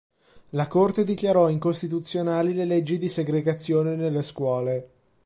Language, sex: Italian, male